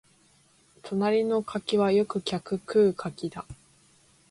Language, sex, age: Japanese, female, 19-29